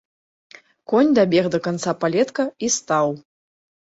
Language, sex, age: Belarusian, female, 30-39